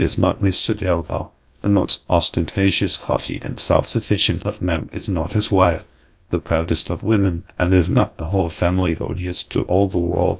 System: TTS, GlowTTS